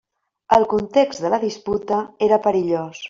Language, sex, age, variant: Catalan, female, 50-59, Central